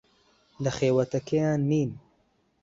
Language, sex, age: Central Kurdish, male, 19-29